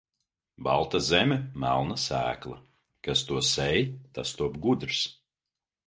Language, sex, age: Latvian, male, 30-39